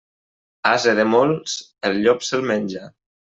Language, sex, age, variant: Catalan, male, 19-29, Nord-Occidental